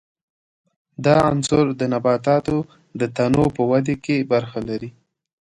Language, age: Pashto, 19-29